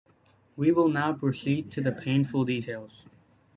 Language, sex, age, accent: English, male, under 19, United States English